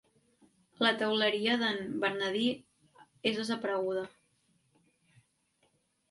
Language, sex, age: Catalan, female, 19-29